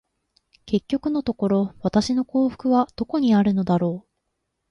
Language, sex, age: Japanese, female, 19-29